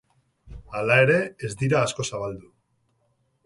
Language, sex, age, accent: Basque, male, 40-49, Mendebalekoa (Araba, Bizkaia, Gipuzkoako mendebaleko herri batzuk)